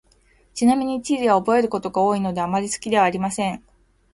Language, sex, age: Japanese, female, 40-49